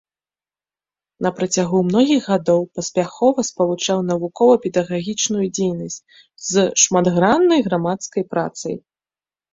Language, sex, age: Belarusian, female, 19-29